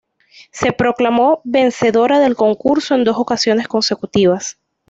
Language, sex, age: Spanish, female, 19-29